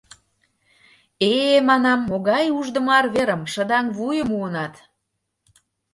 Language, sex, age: Mari, female, 30-39